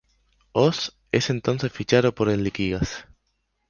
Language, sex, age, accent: Spanish, male, 19-29, España: Islas Canarias